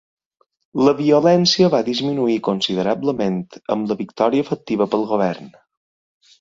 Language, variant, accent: Catalan, Balear, mallorquí